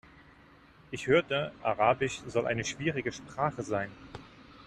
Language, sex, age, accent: German, male, 30-39, Deutschland Deutsch